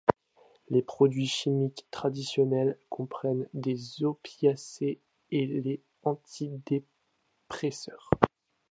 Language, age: French, 19-29